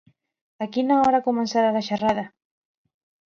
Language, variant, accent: Catalan, Central, central